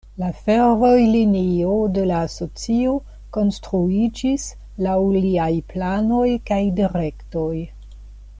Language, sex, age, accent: Esperanto, female, 60-69, Internacia